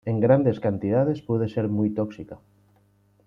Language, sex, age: Spanish, male, 40-49